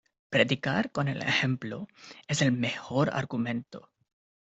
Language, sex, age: Spanish, male, 19-29